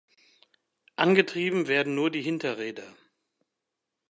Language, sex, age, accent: German, male, 60-69, Deutschland Deutsch